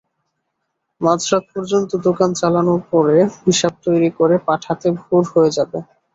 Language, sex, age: Bengali, male, 19-29